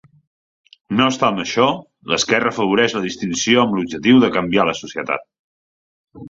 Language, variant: Catalan, Central